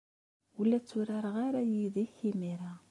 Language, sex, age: Kabyle, female, 30-39